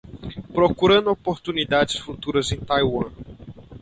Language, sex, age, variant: Portuguese, male, 19-29, Portuguese (Brasil)